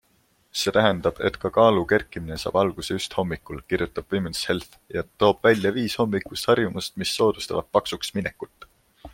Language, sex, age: Estonian, male, 19-29